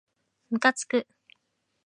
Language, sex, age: Japanese, female, 50-59